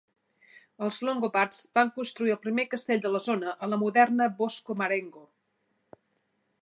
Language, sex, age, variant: Catalan, female, 40-49, Central